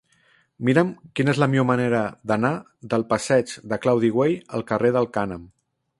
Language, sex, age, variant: Catalan, male, 30-39, Central